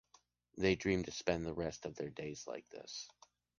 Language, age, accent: English, 30-39, Canadian English